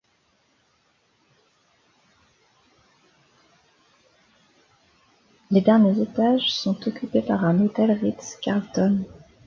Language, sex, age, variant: French, female, 30-39, Français de métropole